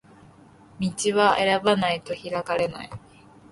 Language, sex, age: Japanese, female, under 19